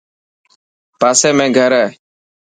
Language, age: Dhatki, 19-29